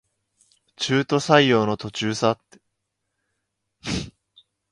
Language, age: Japanese, 19-29